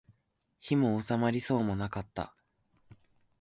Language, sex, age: Japanese, male, under 19